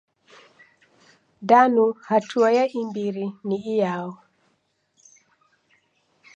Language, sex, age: Taita, female, 60-69